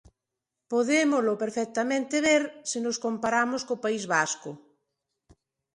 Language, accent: Galician, Neofalante